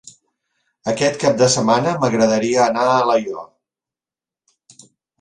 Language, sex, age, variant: Catalan, male, 50-59, Central